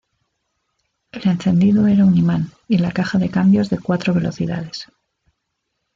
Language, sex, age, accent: Spanish, female, 40-49, España: Norte peninsular (Asturias, Castilla y León, Cantabria, País Vasco, Navarra, Aragón, La Rioja, Guadalajara, Cuenca)